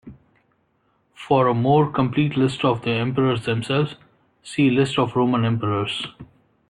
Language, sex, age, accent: English, male, 30-39, India and South Asia (India, Pakistan, Sri Lanka)